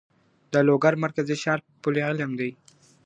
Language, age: Pashto, 19-29